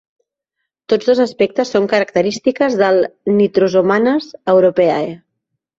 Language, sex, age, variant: Catalan, female, 30-39, Central